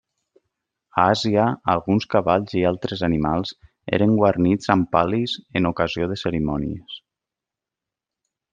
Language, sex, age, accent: Catalan, male, 30-39, valencià